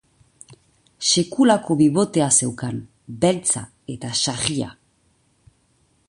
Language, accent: Basque, Nafar-lapurtarra edo Zuberotarra (Lapurdi, Nafarroa Beherea, Zuberoa)